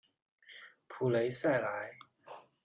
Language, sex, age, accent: Chinese, male, 40-49, 出生地：上海市